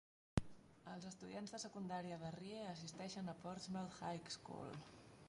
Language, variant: Catalan, Central